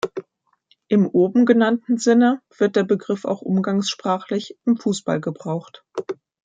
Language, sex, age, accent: German, female, 30-39, Deutschland Deutsch